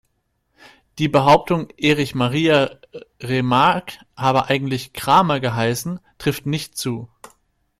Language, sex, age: German, male, 19-29